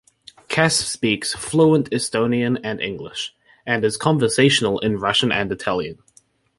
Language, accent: English, New Zealand English